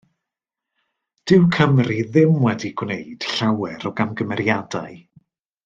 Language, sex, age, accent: Welsh, male, 30-39, Y Deyrnas Unedig Cymraeg